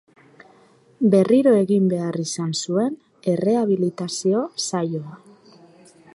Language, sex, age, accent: Basque, female, 30-39, Mendebalekoa (Araba, Bizkaia, Gipuzkoako mendebaleko herri batzuk)